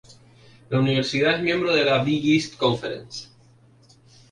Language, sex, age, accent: Spanish, male, 19-29, España: Islas Canarias